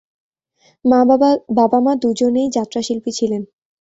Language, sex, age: Bengali, female, 19-29